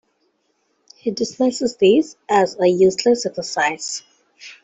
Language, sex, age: English, female, 19-29